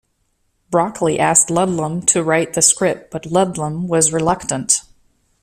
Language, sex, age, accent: English, female, 50-59, United States English